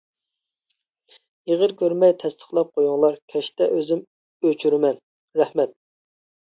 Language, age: Uyghur, 19-29